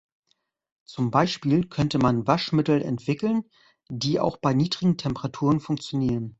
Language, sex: German, male